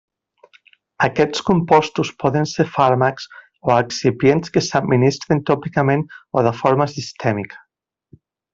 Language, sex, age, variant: Catalan, male, 40-49, Central